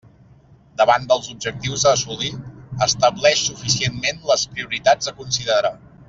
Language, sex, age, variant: Catalan, male, 30-39, Central